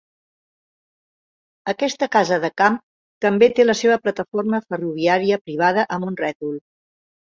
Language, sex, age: Catalan, female, 60-69